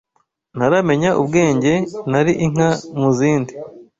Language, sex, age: Kinyarwanda, male, 19-29